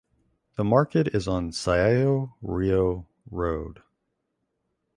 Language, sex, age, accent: English, male, 40-49, United States English